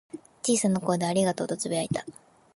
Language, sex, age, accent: Japanese, female, 19-29, 標準語